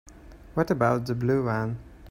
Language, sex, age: English, male, 19-29